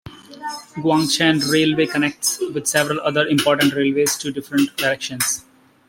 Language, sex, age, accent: English, male, 30-39, India and South Asia (India, Pakistan, Sri Lanka)